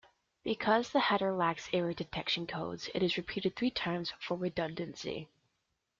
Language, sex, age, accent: English, female, under 19, United States English